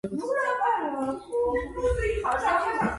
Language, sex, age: Georgian, female, 19-29